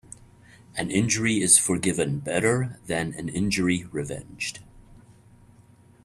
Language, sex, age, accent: English, male, 40-49, United States English